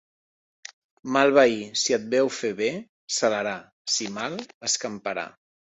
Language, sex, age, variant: Catalan, male, 30-39, Central